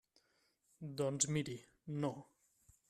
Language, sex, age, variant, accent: Catalan, male, 19-29, Central, central